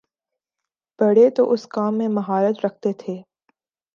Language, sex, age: Urdu, female, 19-29